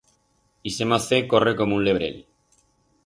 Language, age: Aragonese, 40-49